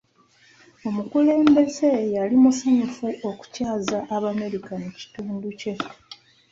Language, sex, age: Ganda, female, 30-39